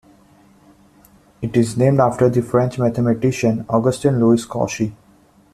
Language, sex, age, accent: English, male, 19-29, India and South Asia (India, Pakistan, Sri Lanka)